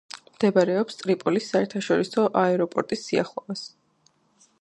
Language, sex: Georgian, female